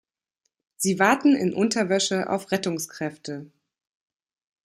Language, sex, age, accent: German, female, 30-39, Deutschland Deutsch